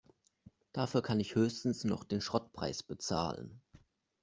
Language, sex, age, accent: German, male, under 19, Deutschland Deutsch